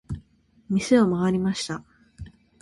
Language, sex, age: Japanese, female, 19-29